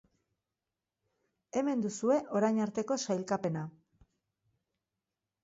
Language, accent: Basque, Mendebalekoa (Araba, Bizkaia, Gipuzkoako mendebaleko herri batzuk)